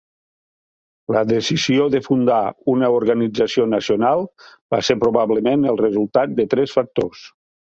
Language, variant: Catalan, Nord-Occidental